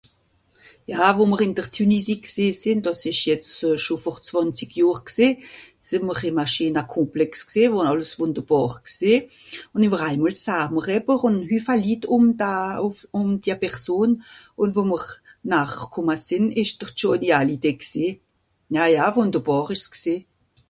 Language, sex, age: Swiss German, female, 50-59